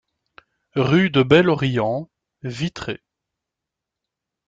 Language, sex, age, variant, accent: French, male, 30-39, Français d'Europe, Français de Belgique